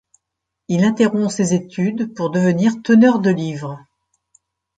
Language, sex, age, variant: French, female, 60-69, Français de métropole